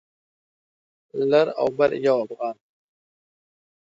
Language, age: Pashto, 19-29